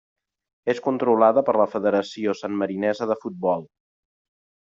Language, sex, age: Catalan, male, 40-49